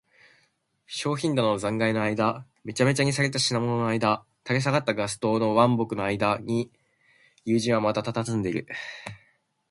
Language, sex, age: Japanese, male, 19-29